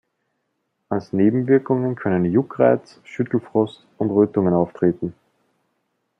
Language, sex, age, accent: German, male, 19-29, Österreichisches Deutsch